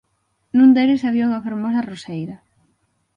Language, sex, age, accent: Galician, female, 19-29, Atlántico (seseo e gheada)